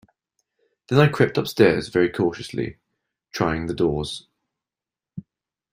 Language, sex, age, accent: English, male, 19-29, England English